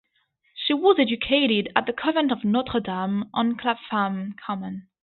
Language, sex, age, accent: English, female, 19-29, England English